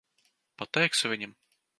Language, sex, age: Latvian, male, under 19